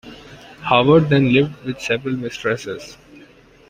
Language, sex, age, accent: English, male, under 19, India and South Asia (India, Pakistan, Sri Lanka)